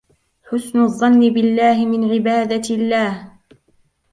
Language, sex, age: Arabic, female, 19-29